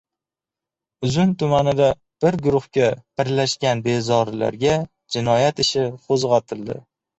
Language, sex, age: Uzbek, male, 19-29